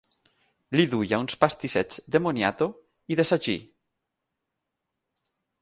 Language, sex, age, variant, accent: Catalan, male, 30-39, Valencià meridional, central; valencià